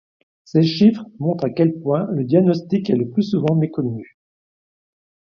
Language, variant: French, Français de métropole